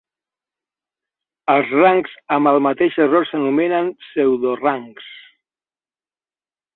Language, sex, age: Catalan, male, 50-59